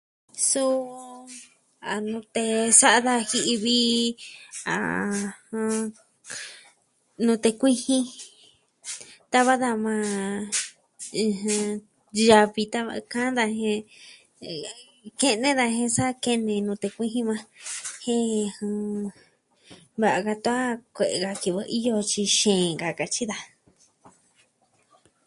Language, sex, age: Southwestern Tlaxiaco Mixtec, female, 19-29